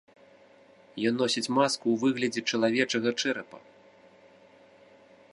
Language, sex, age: Belarusian, male, 30-39